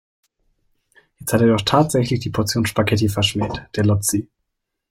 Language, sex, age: German, male, 19-29